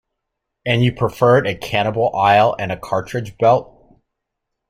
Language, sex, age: English, male, 40-49